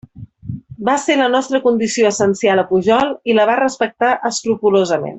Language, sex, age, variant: Catalan, female, 40-49, Central